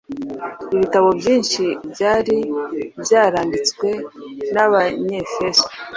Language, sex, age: Kinyarwanda, female, 30-39